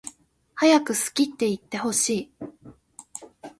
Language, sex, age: Japanese, female, 19-29